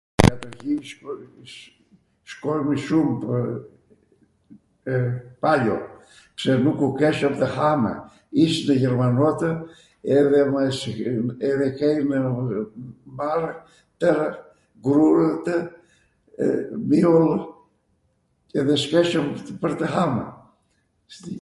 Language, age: Arvanitika Albanian, 70-79